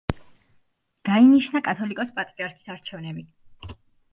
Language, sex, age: Georgian, female, 19-29